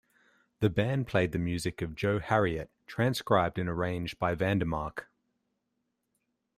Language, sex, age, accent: English, male, 30-39, Australian English